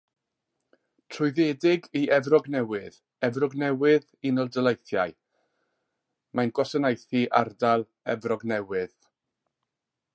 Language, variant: Welsh, South-Western Welsh